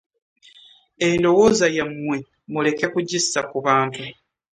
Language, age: Ganda, 19-29